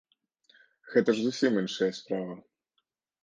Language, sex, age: Belarusian, male, 19-29